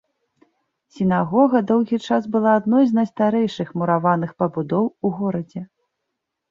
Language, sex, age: Belarusian, female, 30-39